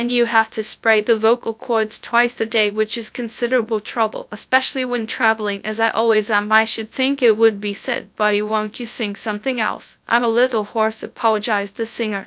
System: TTS, GradTTS